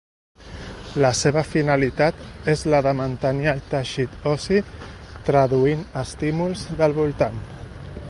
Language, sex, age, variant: Catalan, male, 40-49, Central